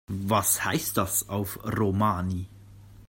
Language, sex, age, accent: German, male, 30-39, Schweizerdeutsch